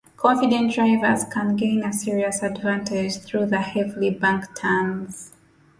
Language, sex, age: English, female, 19-29